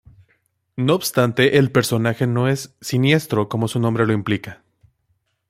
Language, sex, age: Spanish, male, 19-29